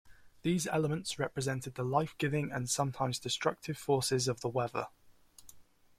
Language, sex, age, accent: English, male, under 19, England English